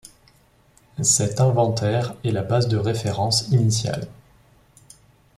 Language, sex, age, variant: French, male, 19-29, Français de métropole